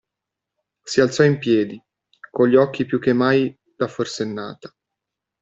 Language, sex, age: Italian, male, 30-39